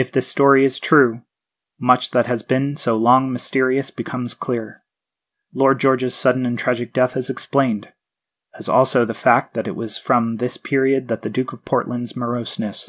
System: none